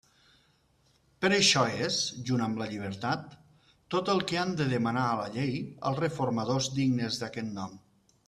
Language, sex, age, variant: Catalan, male, 40-49, Nord-Occidental